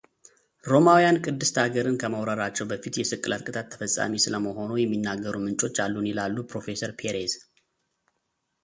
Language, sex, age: Amharic, male, 30-39